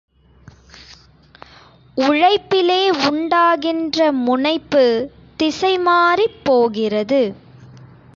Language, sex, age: Tamil, female, under 19